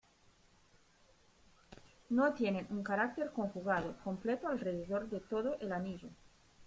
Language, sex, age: Spanish, female, 30-39